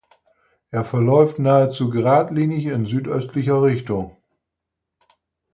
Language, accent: German, Norddeutsch